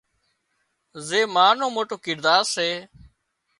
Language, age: Wadiyara Koli, 30-39